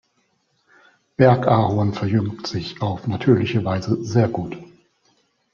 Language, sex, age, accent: German, male, 30-39, Deutschland Deutsch